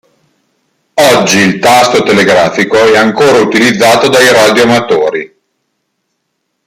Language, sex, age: Italian, male, 40-49